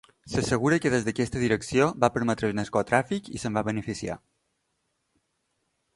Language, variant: Catalan, Balear